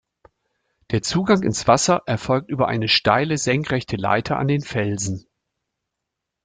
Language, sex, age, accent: German, male, 50-59, Deutschland Deutsch